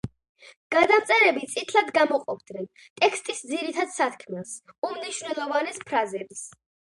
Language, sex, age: Georgian, female, under 19